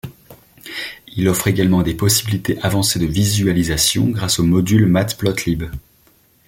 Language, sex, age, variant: French, male, 19-29, Français de métropole